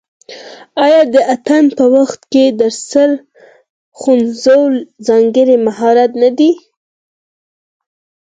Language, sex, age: Pashto, female, under 19